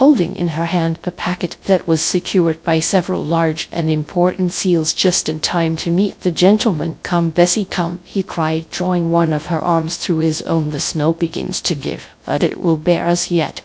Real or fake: fake